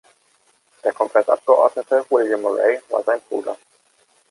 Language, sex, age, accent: German, male, 30-39, Deutschland Deutsch